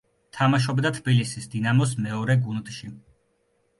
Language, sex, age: Georgian, male, 19-29